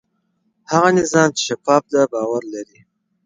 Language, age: Pashto, 19-29